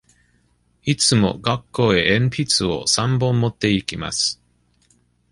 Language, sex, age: Japanese, male, 40-49